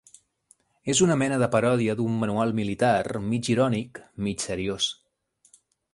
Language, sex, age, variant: Catalan, male, 30-39, Central